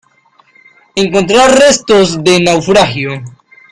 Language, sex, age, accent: Spanish, male, under 19, Andino-Pacífico: Colombia, Perú, Ecuador, oeste de Bolivia y Venezuela andina